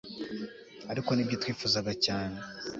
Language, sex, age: Kinyarwanda, male, 19-29